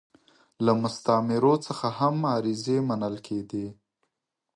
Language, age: Pashto, 30-39